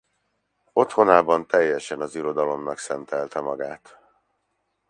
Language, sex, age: Hungarian, male, 50-59